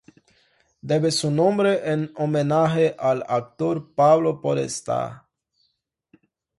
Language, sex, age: Spanish, male, 19-29